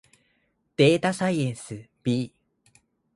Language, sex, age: Japanese, male, 19-29